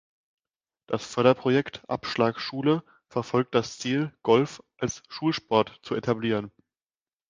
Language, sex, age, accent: German, male, 19-29, Deutschland Deutsch